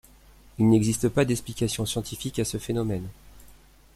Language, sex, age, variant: French, male, 30-39, Français de métropole